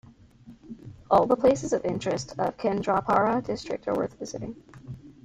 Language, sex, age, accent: English, female, under 19, United States English